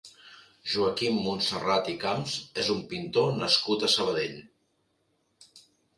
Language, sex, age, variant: Catalan, male, 50-59, Central